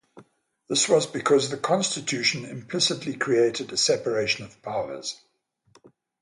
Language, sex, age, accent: English, male, 70-79, England English; Southern African (South Africa, Zimbabwe, Namibia)